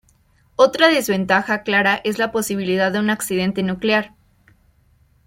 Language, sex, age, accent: Spanish, female, 19-29, México